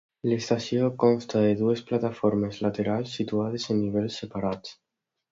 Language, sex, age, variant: Catalan, male, under 19, Alacantí